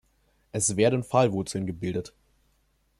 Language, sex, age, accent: German, male, 19-29, Deutschland Deutsch